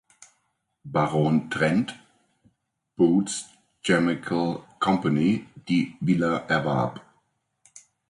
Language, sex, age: German, male, 50-59